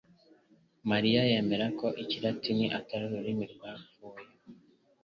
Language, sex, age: Kinyarwanda, male, 19-29